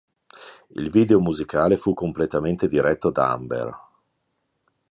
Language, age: Italian, 50-59